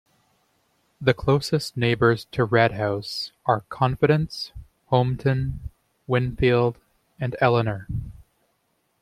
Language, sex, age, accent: English, male, 19-29, Canadian English